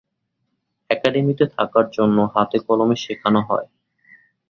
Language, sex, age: Bengali, male, 19-29